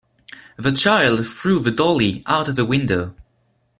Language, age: English, 19-29